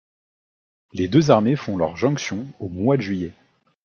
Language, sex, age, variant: French, male, 19-29, Français de métropole